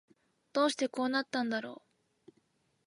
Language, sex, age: Japanese, female, 19-29